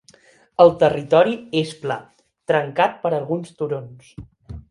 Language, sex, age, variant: Catalan, male, 19-29, Central